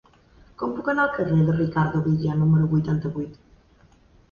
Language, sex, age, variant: Catalan, female, 19-29, Central